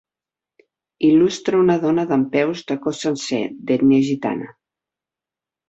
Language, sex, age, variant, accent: Catalan, female, 40-49, Central, tarragoní